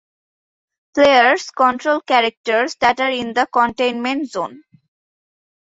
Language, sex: English, female